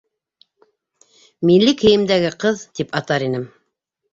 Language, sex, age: Bashkir, female, 60-69